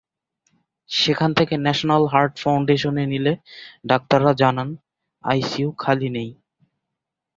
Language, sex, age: Bengali, male, 19-29